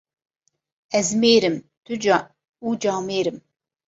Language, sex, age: Kurdish, female, 30-39